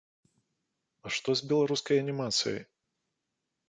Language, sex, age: Belarusian, male, 40-49